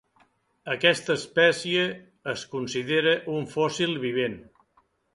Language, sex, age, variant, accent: Catalan, male, 60-69, Central, central